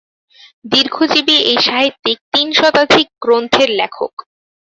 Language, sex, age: Bengali, female, 19-29